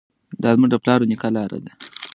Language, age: Pashto, 19-29